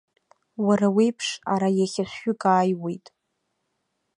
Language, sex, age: Abkhazian, female, under 19